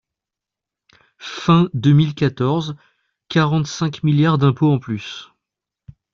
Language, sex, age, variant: French, male, 30-39, Français de métropole